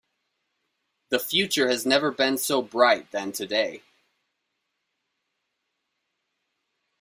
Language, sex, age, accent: English, male, 30-39, United States English